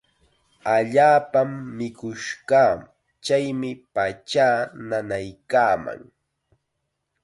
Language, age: Chiquián Ancash Quechua, 19-29